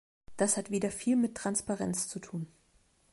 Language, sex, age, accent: German, female, 30-39, Deutschland Deutsch